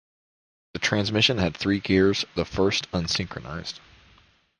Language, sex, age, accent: English, male, 19-29, United States English